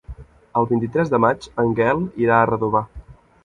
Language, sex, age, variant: Catalan, male, 19-29, Central